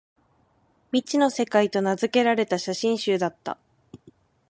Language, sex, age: Japanese, female, 19-29